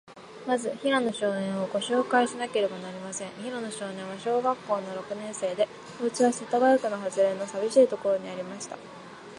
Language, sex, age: Japanese, female, 19-29